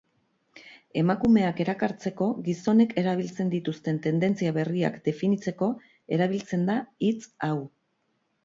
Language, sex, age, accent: Basque, female, 40-49, Erdialdekoa edo Nafarra (Gipuzkoa, Nafarroa)